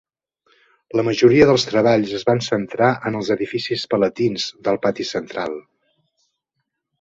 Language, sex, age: Catalan, male, 50-59